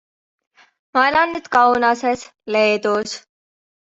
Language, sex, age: Estonian, female, 19-29